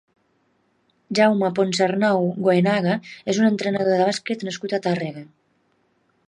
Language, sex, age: Catalan, female, 40-49